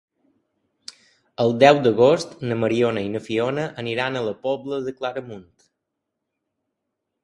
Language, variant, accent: Catalan, Balear, mallorquí